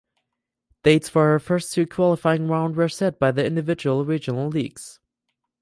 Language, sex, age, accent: English, male, 19-29, United States English